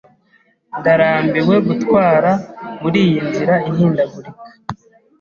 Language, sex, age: Kinyarwanda, male, 30-39